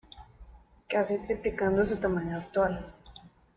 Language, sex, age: Spanish, female, 19-29